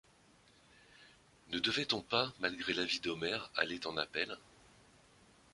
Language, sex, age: French, male, 50-59